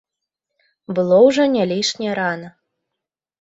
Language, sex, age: Belarusian, female, 19-29